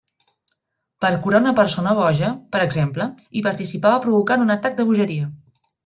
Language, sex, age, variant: Catalan, female, 19-29, Nord-Occidental